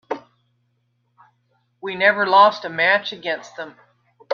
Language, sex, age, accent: English, female, 50-59, United States English